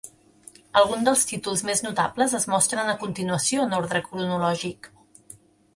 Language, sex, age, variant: Catalan, female, 30-39, Central